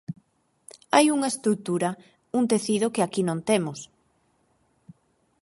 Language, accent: Galician, Normativo (estándar)